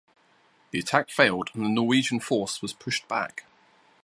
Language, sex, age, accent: English, male, 40-49, England English